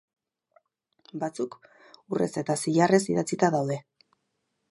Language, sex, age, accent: Basque, female, 40-49, Erdialdekoa edo Nafarra (Gipuzkoa, Nafarroa)